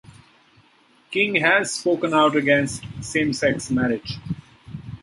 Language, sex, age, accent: English, male, 50-59, India and South Asia (India, Pakistan, Sri Lanka)